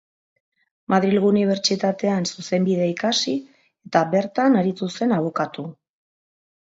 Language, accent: Basque, Mendebalekoa (Araba, Bizkaia, Gipuzkoako mendebaleko herri batzuk)